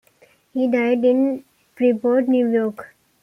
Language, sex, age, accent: English, female, 19-29, United States English